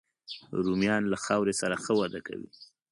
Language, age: Pashto, 30-39